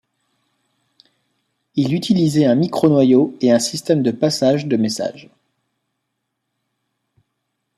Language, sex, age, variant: French, male, 30-39, Français de métropole